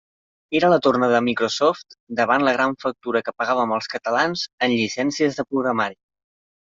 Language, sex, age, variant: Catalan, male, 19-29, Central